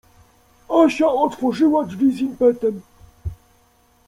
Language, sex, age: Polish, male, 19-29